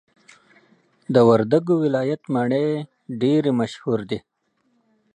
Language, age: Pashto, 40-49